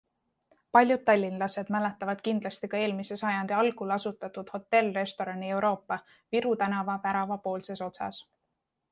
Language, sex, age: Estonian, female, 19-29